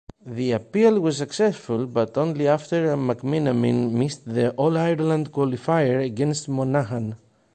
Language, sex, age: English, male, 40-49